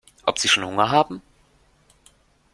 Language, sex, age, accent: German, male, under 19, Deutschland Deutsch